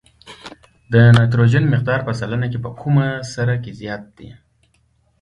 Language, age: Pashto, 19-29